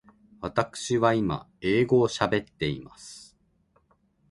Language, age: Japanese, 40-49